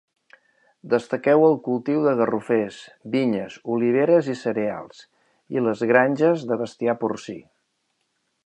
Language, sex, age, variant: Catalan, male, 50-59, Central